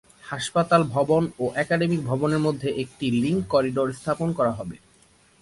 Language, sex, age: Bengali, male, 19-29